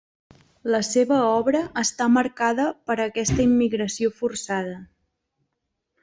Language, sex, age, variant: Catalan, female, 19-29, Central